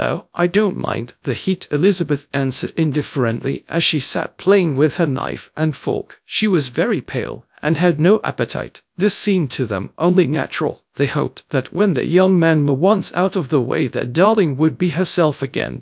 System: TTS, GradTTS